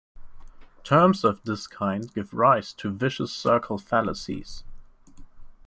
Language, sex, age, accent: English, male, under 19, German Accent